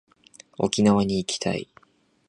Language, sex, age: Japanese, male, 19-29